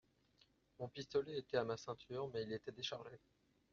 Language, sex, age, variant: French, male, 30-39, Français de métropole